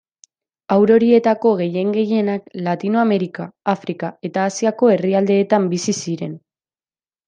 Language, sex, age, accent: Basque, female, 19-29, Mendebalekoa (Araba, Bizkaia, Gipuzkoako mendebaleko herri batzuk)